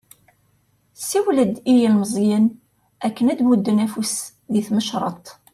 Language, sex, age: Kabyle, female, 40-49